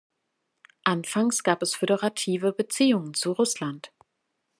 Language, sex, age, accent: German, female, 30-39, Deutschland Deutsch